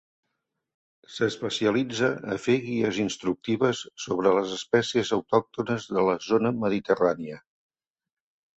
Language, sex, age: Catalan, male, 60-69